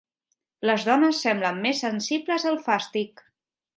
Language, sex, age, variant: Catalan, female, 19-29, Central